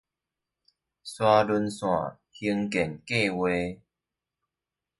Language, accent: Chinese, 出生地：高雄市